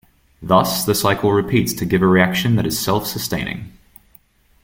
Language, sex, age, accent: English, male, 19-29, Australian English